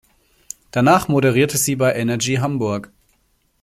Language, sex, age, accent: German, male, 40-49, Deutschland Deutsch